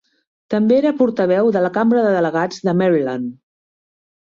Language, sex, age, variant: Catalan, female, 50-59, Central